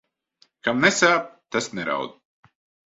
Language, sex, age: Latvian, male, 30-39